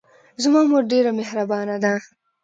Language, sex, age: Pashto, female, 19-29